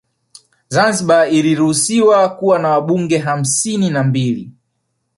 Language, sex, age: Swahili, male, 19-29